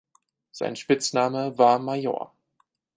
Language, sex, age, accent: German, male, 19-29, Deutschland Deutsch